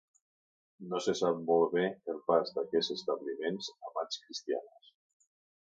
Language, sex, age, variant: Catalan, male, 70-79, Central